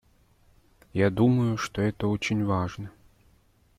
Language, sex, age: Russian, male, 30-39